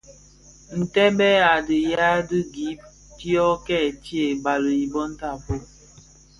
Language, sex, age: Bafia, female, 30-39